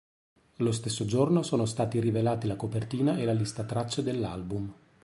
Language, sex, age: Italian, male, 40-49